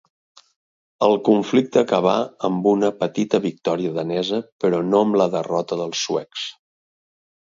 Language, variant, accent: Catalan, Central, central